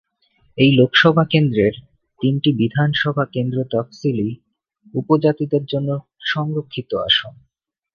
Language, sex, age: Bengali, male, 19-29